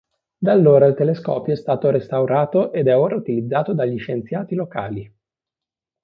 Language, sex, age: Italian, male, 19-29